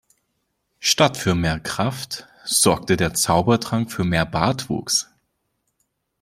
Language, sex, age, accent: German, male, 19-29, Deutschland Deutsch